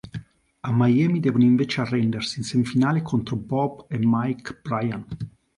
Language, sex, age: Italian, male, 40-49